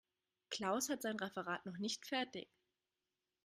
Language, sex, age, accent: German, female, 19-29, Deutschland Deutsch